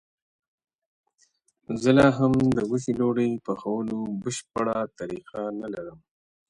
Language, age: Pashto, 30-39